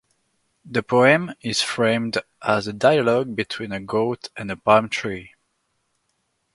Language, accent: English, french accent